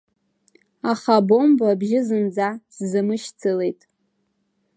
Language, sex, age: Abkhazian, female, under 19